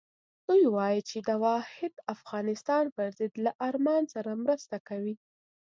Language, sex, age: Pashto, female, under 19